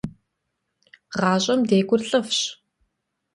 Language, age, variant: Kabardian, 30-39, Адыгэбзэ (Къэбэрдей, Кирил, псоми зэдай)